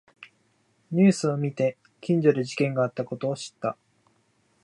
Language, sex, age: Japanese, male, 19-29